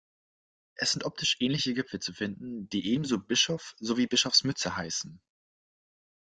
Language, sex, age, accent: German, male, 19-29, Deutschland Deutsch